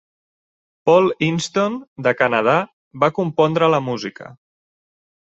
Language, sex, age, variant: Catalan, male, 19-29, Central